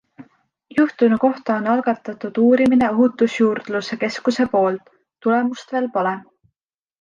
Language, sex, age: Estonian, female, 19-29